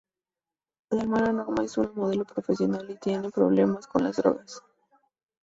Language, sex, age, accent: Spanish, female, 19-29, México